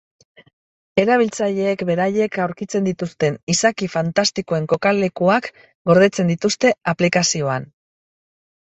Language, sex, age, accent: Basque, female, 50-59, Mendebalekoa (Araba, Bizkaia, Gipuzkoako mendebaleko herri batzuk)